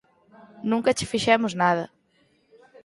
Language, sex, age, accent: Galician, female, 19-29, Central (gheada)